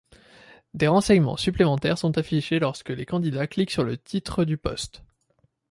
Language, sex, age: French, male, under 19